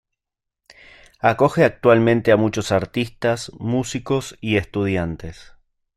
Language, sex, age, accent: Spanish, male, 30-39, Rioplatense: Argentina, Uruguay, este de Bolivia, Paraguay